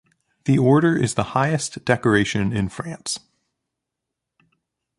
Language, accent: English, United States English